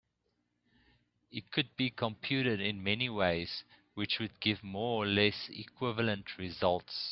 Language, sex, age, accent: English, male, 30-39, Southern African (South Africa, Zimbabwe, Namibia)